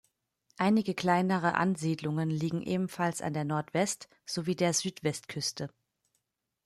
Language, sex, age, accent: German, female, 30-39, Deutschland Deutsch